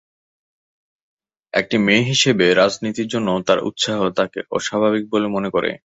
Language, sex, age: Bengali, male, 19-29